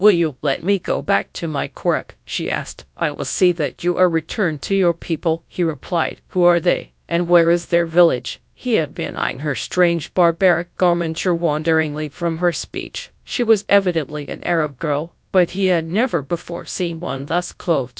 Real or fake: fake